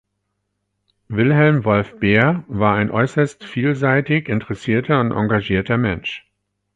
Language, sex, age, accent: German, male, 40-49, Deutschland Deutsch